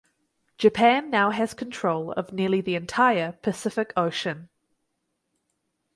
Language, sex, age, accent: English, female, 19-29, New Zealand English